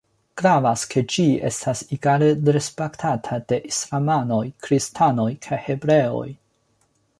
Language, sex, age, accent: Esperanto, male, 19-29, Internacia